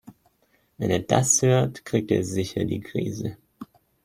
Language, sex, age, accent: German, male, 19-29, Deutschland Deutsch